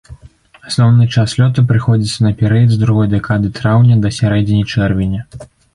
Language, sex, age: Belarusian, male, under 19